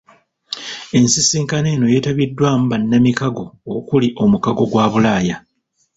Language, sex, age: Ganda, male, 40-49